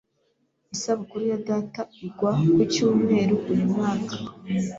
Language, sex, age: Kinyarwanda, female, 19-29